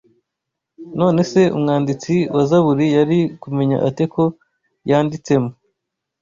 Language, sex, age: Kinyarwanda, male, 19-29